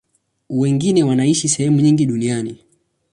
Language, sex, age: Swahili, male, 19-29